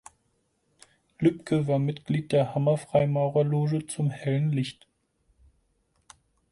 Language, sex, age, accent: German, male, 30-39, Deutschland Deutsch